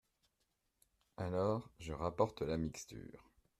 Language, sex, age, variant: French, male, 30-39, Français de métropole